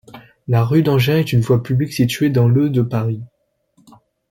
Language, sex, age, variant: French, male, 19-29, Français de métropole